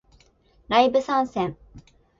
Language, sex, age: Japanese, female, 19-29